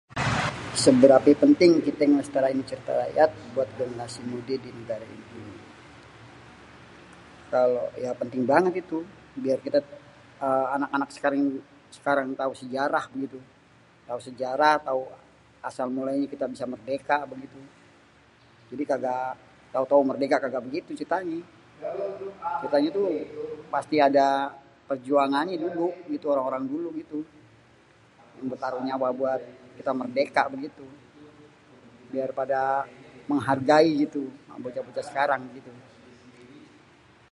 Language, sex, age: Betawi, male, 40-49